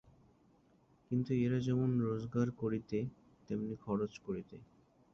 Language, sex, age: Bengali, male, 19-29